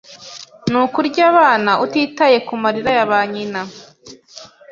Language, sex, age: Kinyarwanda, female, 19-29